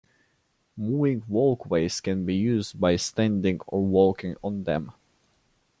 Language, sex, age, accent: English, male, 19-29, England English